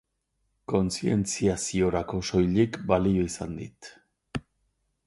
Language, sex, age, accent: Basque, male, 50-59, Erdialdekoa edo Nafarra (Gipuzkoa, Nafarroa)